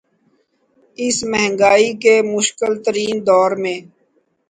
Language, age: Urdu, 40-49